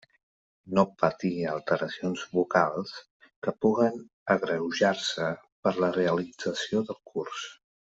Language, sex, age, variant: Catalan, male, 50-59, Central